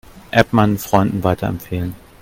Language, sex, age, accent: German, male, 40-49, Deutschland Deutsch